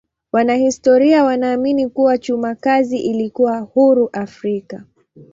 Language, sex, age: Swahili, female, 19-29